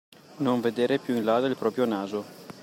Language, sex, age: Italian, male, 30-39